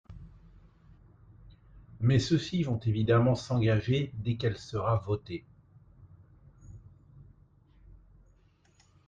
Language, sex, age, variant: French, male, 40-49, Français de métropole